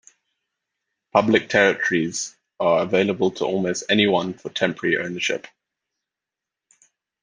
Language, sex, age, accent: English, male, 19-29, England English